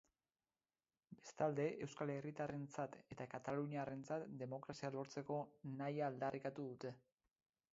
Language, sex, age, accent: Basque, male, 30-39, Mendebalekoa (Araba, Bizkaia, Gipuzkoako mendebaleko herri batzuk)